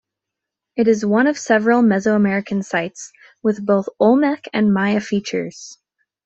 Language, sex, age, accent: English, female, 19-29, United States English